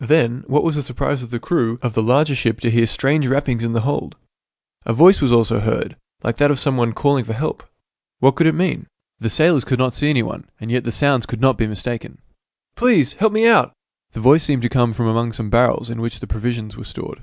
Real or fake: real